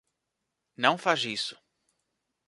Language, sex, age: Portuguese, male, 30-39